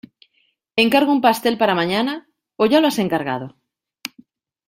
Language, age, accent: Spanish, 30-39, España: Norte peninsular (Asturias, Castilla y León, Cantabria, País Vasco, Navarra, Aragón, La Rioja, Guadalajara, Cuenca)